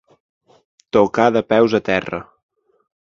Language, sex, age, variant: Catalan, male, 19-29, Balear